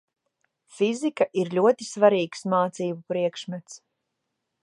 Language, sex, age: Latvian, female, 40-49